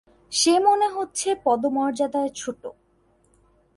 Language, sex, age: Bengali, female, 19-29